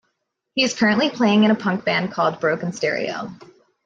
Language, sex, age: English, female, 30-39